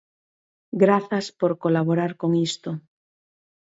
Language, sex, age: Galician, female, 40-49